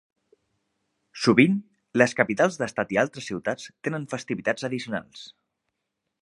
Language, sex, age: Catalan, male, 30-39